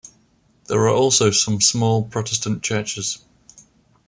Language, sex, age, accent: English, male, 19-29, England English